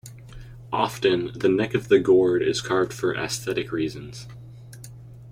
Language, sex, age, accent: English, male, under 19, United States English